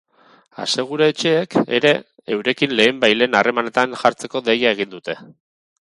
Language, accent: Basque, Erdialdekoa edo Nafarra (Gipuzkoa, Nafarroa)